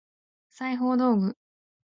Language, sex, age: Japanese, female, 19-29